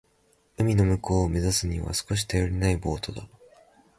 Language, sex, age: Japanese, male, 19-29